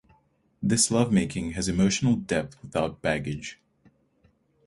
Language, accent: English, Southern African (South Africa, Zimbabwe, Namibia)